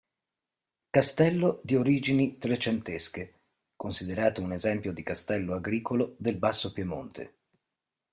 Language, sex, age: Italian, male, 40-49